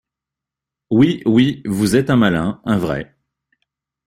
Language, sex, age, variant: French, male, 50-59, Français de métropole